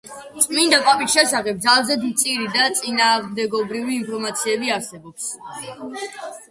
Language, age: Georgian, 19-29